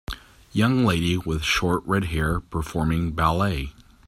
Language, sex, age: English, male, 40-49